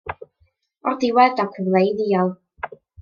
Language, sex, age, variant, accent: Welsh, female, 19-29, North-Eastern Welsh, Y Deyrnas Unedig Cymraeg